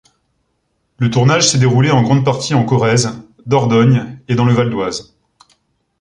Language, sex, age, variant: French, male, 19-29, Français de métropole